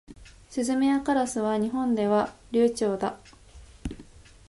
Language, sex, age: Japanese, female, 19-29